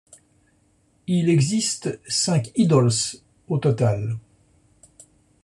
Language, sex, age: French, male, 60-69